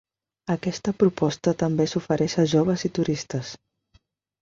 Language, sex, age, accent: Catalan, female, 19-29, aprenent (recent, des del castellà)